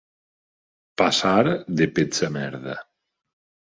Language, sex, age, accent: Catalan, male, 40-49, valencià